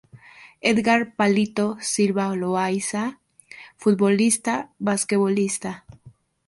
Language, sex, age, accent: Spanish, female, 19-29, México